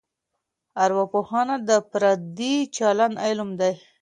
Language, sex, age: Pashto, female, 19-29